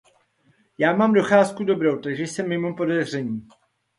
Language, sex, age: Czech, male, 40-49